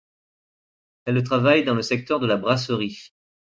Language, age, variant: French, 30-39, Français de métropole